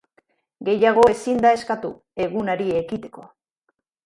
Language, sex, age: Basque, female, 50-59